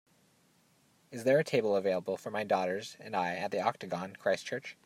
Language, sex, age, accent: English, male, 30-39, Canadian English